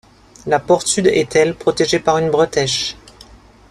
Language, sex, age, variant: French, male, 30-39, Français de métropole